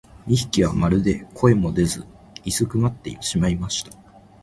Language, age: Japanese, under 19